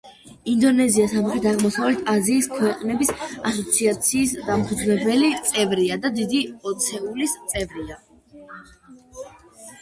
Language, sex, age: Georgian, female, under 19